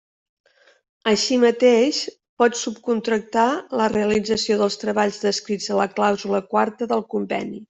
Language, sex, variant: Catalan, female, Central